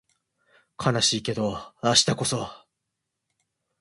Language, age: Japanese, 19-29